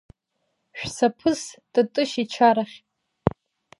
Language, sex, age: Abkhazian, female, 19-29